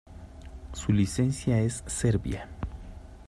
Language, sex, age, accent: Spanish, male, 30-39, México